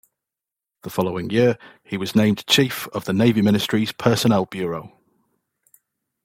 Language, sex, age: English, male, 40-49